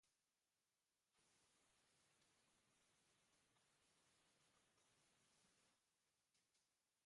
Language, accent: Basque, Mendebalekoa (Araba, Bizkaia, Gipuzkoako mendebaleko herri batzuk)